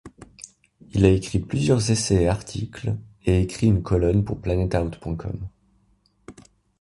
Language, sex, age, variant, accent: French, male, 19-29, Français d'Europe, Français de Suisse